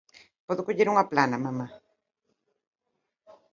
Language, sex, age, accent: Galician, female, 50-59, Normativo (estándar)